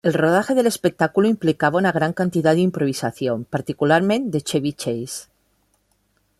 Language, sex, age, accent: Spanish, female, 50-59, España: Norte peninsular (Asturias, Castilla y León, Cantabria, País Vasco, Navarra, Aragón, La Rioja, Guadalajara, Cuenca)